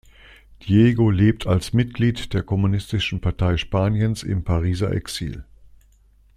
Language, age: German, 60-69